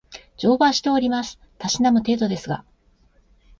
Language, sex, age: Japanese, female, 50-59